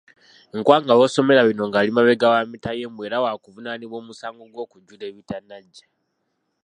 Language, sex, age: Ganda, male, 19-29